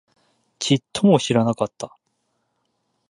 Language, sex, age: Japanese, male, 30-39